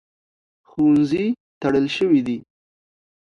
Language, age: Pashto, under 19